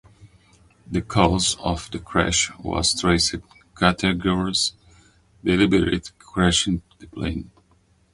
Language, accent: English, United States English